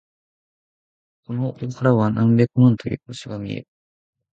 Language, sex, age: Japanese, male, 19-29